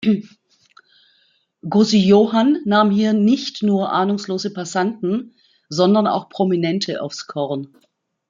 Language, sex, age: German, female, 50-59